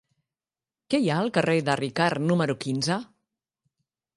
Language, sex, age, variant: Catalan, female, 50-59, Central